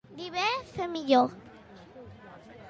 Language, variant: Catalan, Central